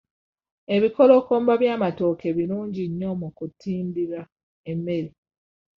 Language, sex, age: Ganda, female, 19-29